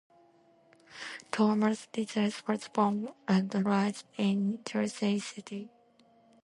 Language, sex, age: English, female, 19-29